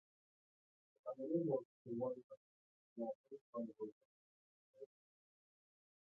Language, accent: English, Southern African (South Africa, Zimbabwe, Namibia)